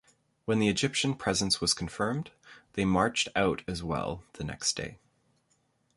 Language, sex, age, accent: English, male, 30-39, Canadian English